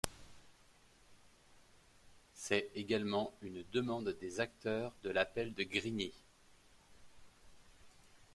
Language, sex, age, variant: French, male, 40-49, Français de métropole